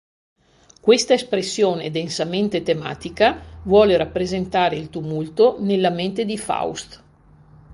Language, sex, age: Italian, female, 60-69